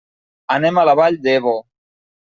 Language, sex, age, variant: Catalan, male, 19-29, Nord-Occidental